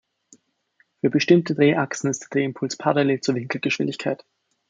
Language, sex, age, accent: German, male, 19-29, Österreichisches Deutsch